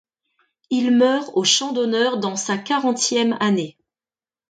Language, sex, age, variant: French, female, 50-59, Français de métropole